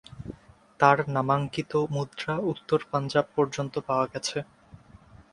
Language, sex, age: Bengali, male, 19-29